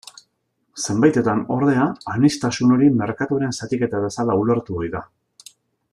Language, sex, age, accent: Basque, male, 40-49, Mendebalekoa (Araba, Bizkaia, Gipuzkoako mendebaleko herri batzuk)